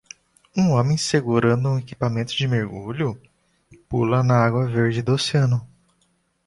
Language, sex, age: Portuguese, male, 19-29